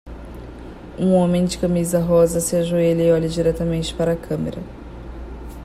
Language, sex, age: Portuguese, female, 30-39